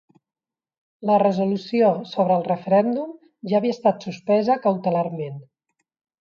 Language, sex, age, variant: Catalan, female, 40-49, Central